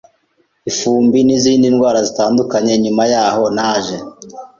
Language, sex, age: Kinyarwanda, male, 19-29